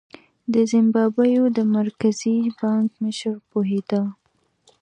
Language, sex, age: Pashto, female, 19-29